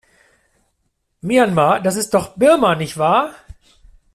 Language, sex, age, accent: German, male, 40-49, Deutschland Deutsch